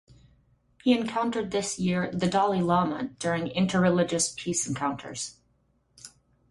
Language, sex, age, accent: English, female, 30-39, United States English